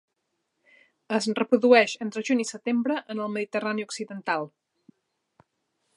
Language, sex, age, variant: Catalan, female, 40-49, Central